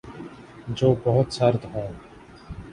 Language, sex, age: Urdu, male, 19-29